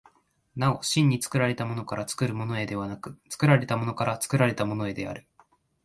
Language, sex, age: Japanese, male, 19-29